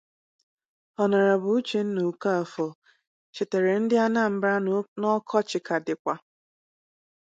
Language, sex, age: Igbo, female, 19-29